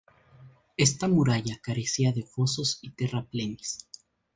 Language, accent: Spanish, Andino-Pacífico: Colombia, Perú, Ecuador, oeste de Bolivia y Venezuela andina